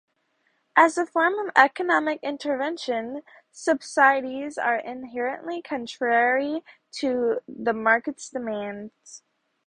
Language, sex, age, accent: English, female, under 19, United States English